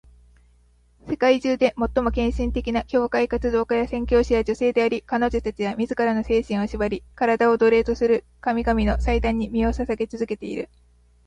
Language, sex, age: Japanese, female, 19-29